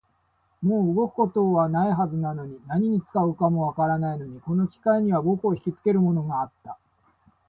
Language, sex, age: Japanese, male, 40-49